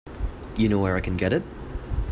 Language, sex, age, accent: English, male, under 19, Singaporean English